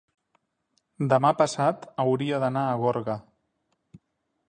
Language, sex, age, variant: Catalan, male, 30-39, Central